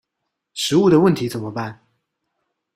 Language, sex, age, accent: Chinese, male, 30-39, 出生地：高雄市